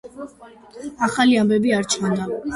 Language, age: Georgian, under 19